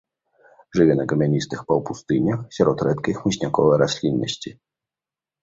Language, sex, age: Belarusian, male, 19-29